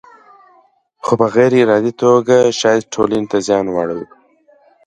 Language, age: Pashto, 19-29